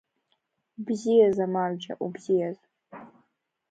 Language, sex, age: Abkhazian, female, under 19